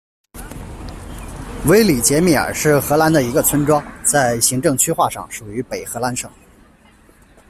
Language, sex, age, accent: Chinese, male, 30-39, 出生地：江苏省